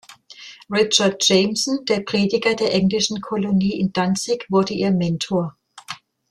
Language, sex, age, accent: German, female, 60-69, Deutschland Deutsch